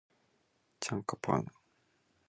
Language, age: Japanese, 19-29